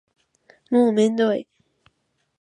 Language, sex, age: Japanese, female, under 19